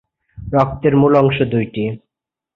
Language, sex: Bengali, male